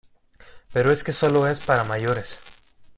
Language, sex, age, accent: Spanish, male, 19-29, México